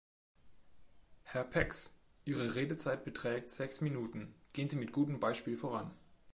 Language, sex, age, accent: German, male, 19-29, Deutschland Deutsch